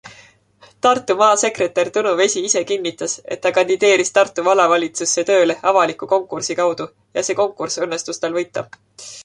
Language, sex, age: Estonian, female, 19-29